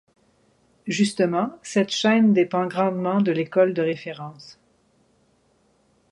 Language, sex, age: French, female, 50-59